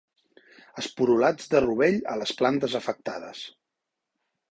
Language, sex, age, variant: Catalan, male, 40-49, Central